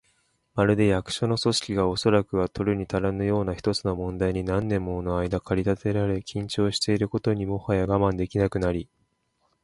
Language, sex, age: Japanese, male, 19-29